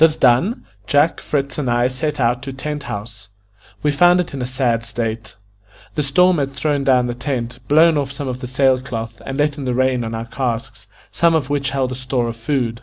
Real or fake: real